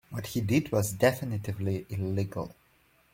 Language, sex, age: English, male, 30-39